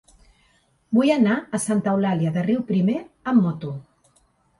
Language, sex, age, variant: Catalan, female, 40-49, Central